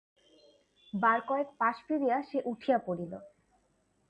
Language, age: Bengali, 19-29